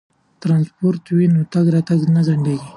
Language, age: Pashto, 19-29